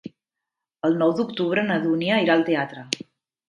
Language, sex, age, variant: Catalan, female, 40-49, Central